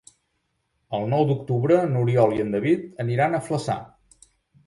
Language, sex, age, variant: Catalan, male, 40-49, Central